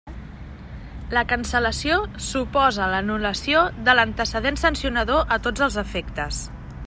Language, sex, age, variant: Catalan, female, 30-39, Central